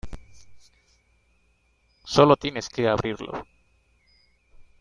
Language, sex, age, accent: Spanish, male, 30-39, Caribe: Cuba, Venezuela, Puerto Rico, República Dominicana, Panamá, Colombia caribeña, México caribeño, Costa del golfo de México